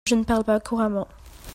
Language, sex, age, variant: French, female, 19-29, Français de métropole